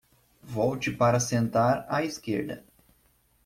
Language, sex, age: Portuguese, male, 19-29